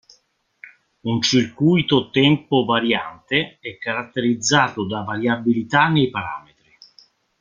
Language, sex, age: Italian, male, 50-59